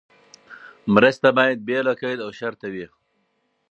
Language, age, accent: Pashto, 30-39, کندهارۍ لهجه